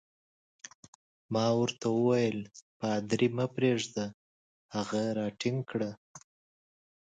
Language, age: Pashto, 19-29